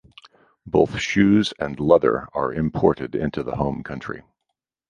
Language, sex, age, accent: English, male, 50-59, United States English